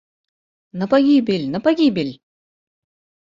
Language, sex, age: Belarusian, female, 19-29